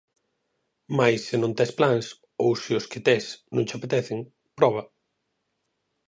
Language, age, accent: Galician, 40-49, Normativo (estándar)